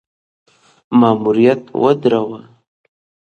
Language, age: Pashto, 19-29